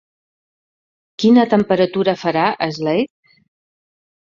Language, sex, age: Catalan, female, 60-69